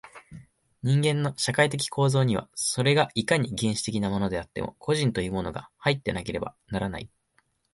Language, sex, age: Japanese, male, 19-29